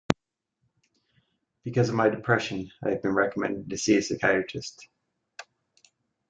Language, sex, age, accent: English, male, 40-49, United States English